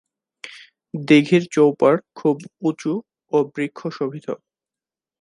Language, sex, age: Bengali, male, 19-29